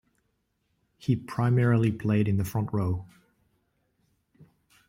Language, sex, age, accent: English, male, 40-49, United States English